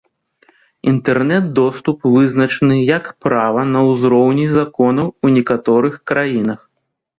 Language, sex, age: Belarusian, male, 30-39